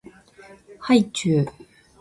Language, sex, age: Japanese, female, 19-29